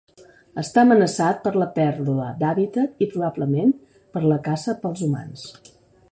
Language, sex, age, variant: Catalan, female, 50-59, Central